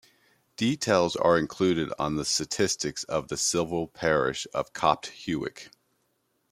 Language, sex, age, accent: English, male, 30-39, United States English